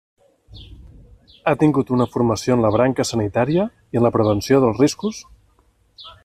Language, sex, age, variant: Catalan, male, 30-39, Nord-Occidental